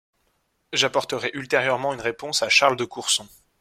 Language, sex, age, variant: French, male, 19-29, Français de métropole